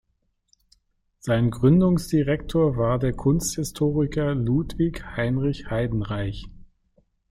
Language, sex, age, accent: German, male, 50-59, Deutschland Deutsch